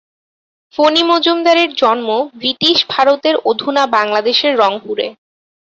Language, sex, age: Bengali, female, 19-29